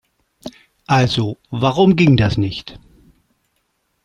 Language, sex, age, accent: German, male, 60-69, Deutschland Deutsch